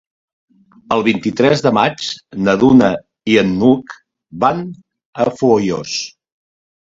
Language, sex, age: Catalan, male, 50-59